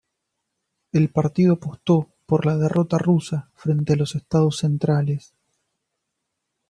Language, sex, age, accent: Spanish, male, 30-39, Rioplatense: Argentina, Uruguay, este de Bolivia, Paraguay